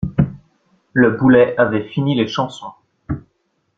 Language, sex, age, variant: French, male, 19-29, Français de métropole